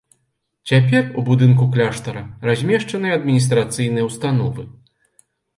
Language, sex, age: Belarusian, male, 40-49